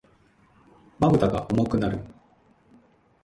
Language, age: Japanese, 50-59